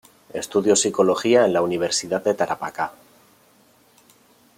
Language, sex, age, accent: Spanish, male, 30-39, España: Norte peninsular (Asturias, Castilla y León, Cantabria, País Vasco, Navarra, Aragón, La Rioja, Guadalajara, Cuenca)